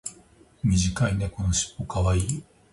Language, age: Japanese, 30-39